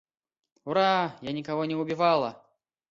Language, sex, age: Russian, male, 19-29